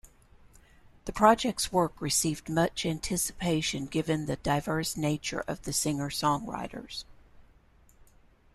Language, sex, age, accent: English, female, 60-69, United States English